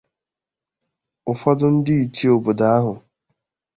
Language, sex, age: Igbo, male, 19-29